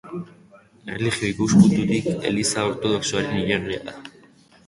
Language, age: Basque, under 19